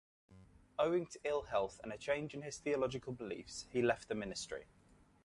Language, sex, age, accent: English, male, 30-39, England English